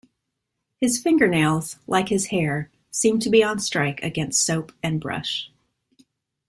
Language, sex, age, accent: English, female, 30-39, United States English